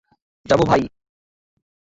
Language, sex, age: Bengali, male, under 19